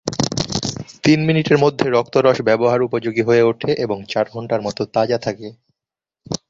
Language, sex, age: Bengali, male, 19-29